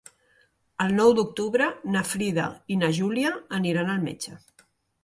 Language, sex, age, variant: Catalan, female, 40-49, Central